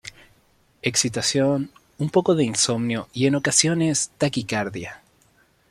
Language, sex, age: Spanish, male, 19-29